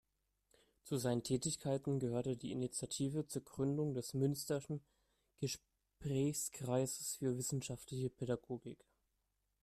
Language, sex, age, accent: German, male, 19-29, Deutschland Deutsch